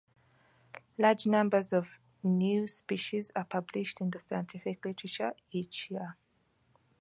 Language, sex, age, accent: English, female, 30-39, England English